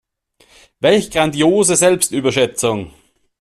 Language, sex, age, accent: German, male, 30-39, Österreichisches Deutsch